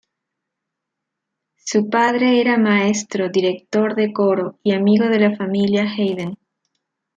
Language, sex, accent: Spanish, female, Andino-Pacífico: Colombia, Perú, Ecuador, oeste de Bolivia y Venezuela andina